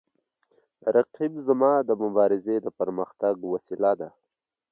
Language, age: Pashto, 19-29